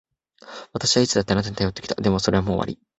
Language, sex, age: Japanese, male, 19-29